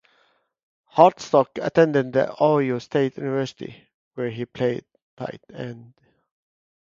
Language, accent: English, England English